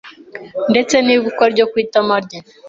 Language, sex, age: Kinyarwanda, female, 19-29